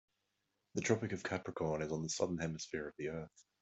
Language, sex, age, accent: English, male, 30-39, Australian English